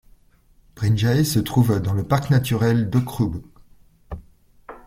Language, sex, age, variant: French, male, 40-49, Français de métropole